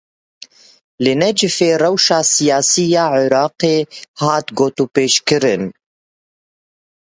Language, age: Kurdish, 19-29